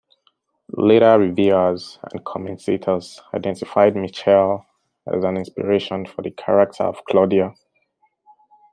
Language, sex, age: English, male, 19-29